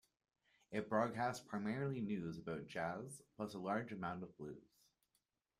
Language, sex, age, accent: English, male, 19-29, Canadian English